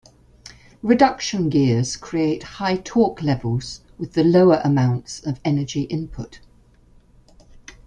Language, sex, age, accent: English, female, 60-69, England English